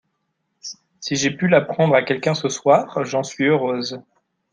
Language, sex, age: French, male, 19-29